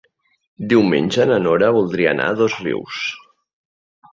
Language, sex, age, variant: Catalan, male, 30-39, Central